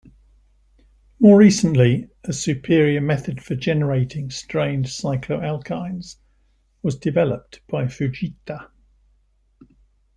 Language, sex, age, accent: English, male, 60-69, England English